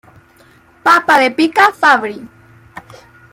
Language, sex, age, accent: Spanish, female, 19-29, América central